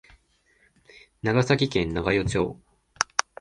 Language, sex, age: Japanese, male, 19-29